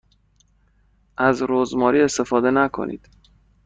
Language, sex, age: Persian, male, 19-29